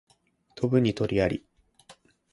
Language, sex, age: Japanese, male, 19-29